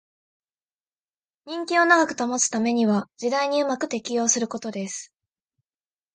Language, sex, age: Japanese, female, 19-29